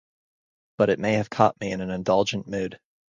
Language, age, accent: English, 19-29, United States English